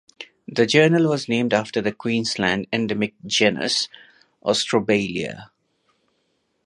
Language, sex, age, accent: English, male, 30-39, India and South Asia (India, Pakistan, Sri Lanka)